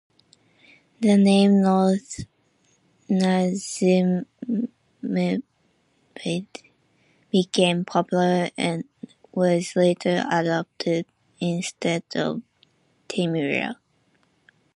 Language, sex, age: English, female, 19-29